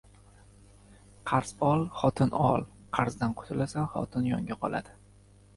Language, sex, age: Uzbek, male, 19-29